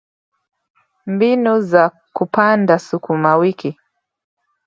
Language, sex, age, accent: English, female, 19-29, England English